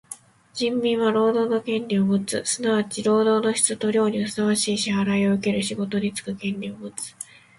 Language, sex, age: Japanese, female, 19-29